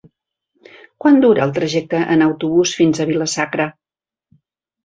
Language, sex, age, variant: Catalan, female, 60-69, Central